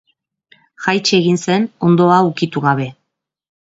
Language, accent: Basque, Mendebalekoa (Araba, Bizkaia, Gipuzkoako mendebaleko herri batzuk)